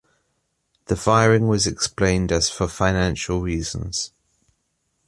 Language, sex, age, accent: English, male, 30-39, England English